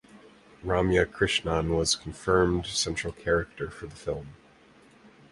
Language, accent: English, United States English